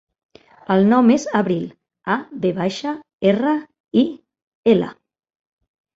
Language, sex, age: Catalan, female, 40-49